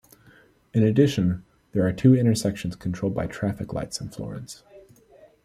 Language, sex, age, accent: English, male, 19-29, United States English